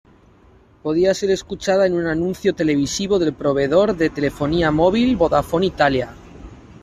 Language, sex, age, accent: Spanish, male, 30-39, España: Norte peninsular (Asturias, Castilla y León, Cantabria, País Vasco, Navarra, Aragón, La Rioja, Guadalajara, Cuenca)